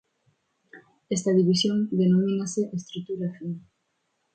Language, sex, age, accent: Galician, female, 19-29, Neofalante